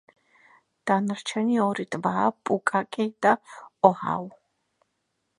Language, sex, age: Georgian, female, 30-39